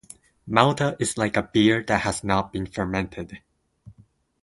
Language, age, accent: English, 19-29, United States English